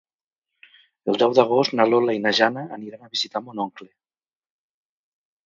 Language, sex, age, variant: Catalan, male, 40-49, Nord-Occidental